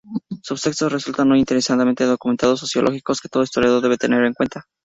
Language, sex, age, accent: Spanish, male, 19-29, México